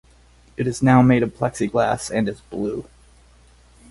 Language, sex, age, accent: English, male, 30-39, United States English